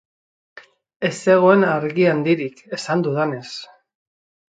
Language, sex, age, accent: Basque, female, 40-49, Mendebalekoa (Araba, Bizkaia, Gipuzkoako mendebaleko herri batzuk)